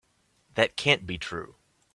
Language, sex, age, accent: English, male, 40-49, United States English